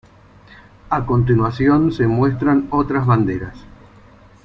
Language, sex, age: Spanish, male, 50-59